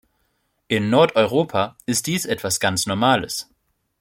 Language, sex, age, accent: German, male, 19-29, Deutschland Deutsch